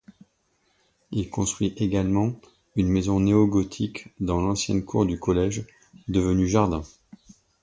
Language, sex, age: French, male, 40-49